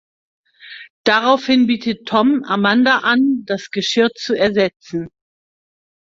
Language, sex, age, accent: German, female, 50-59, Deutschland Deutsch